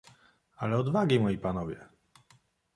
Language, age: Polish, 40-49